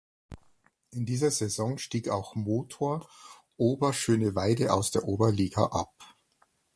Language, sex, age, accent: German, male, 50-59, Deutschland Deutsch